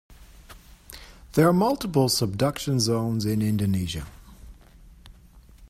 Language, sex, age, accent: English, male, 30-39, United States English